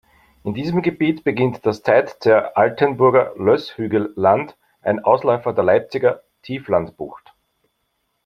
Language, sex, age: German, male, 50-59